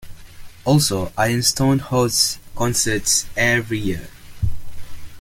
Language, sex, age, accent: English, male, 19-29, Malaysian English